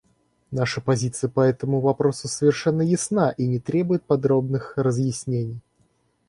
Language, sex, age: Russian, male, 19-29